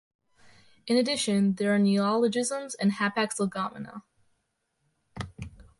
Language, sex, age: English, female, under 19